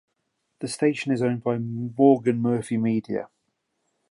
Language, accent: English, England English